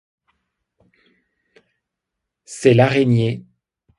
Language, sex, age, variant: French, male, 50-59, Français de métropole